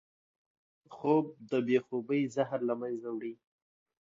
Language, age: Pashto, 30-39